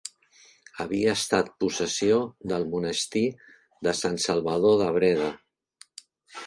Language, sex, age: Catalan, male, 60-69